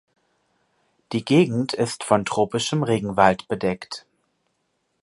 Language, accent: German, Deutschland Deutsch